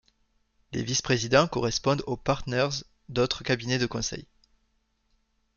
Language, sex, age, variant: French, male, 19-29, Français de métropole